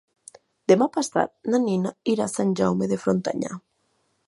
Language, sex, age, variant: Catalan, female, 19-29, Nord-Occidental